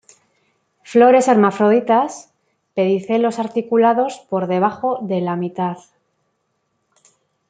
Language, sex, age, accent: Spanish, female, 40-49, España: Norte peninsular (Asturias, Castilla y León, Cantabria, País Vasco, Navarra, Aragón, La Rioja, Guadalajara, Cuenca)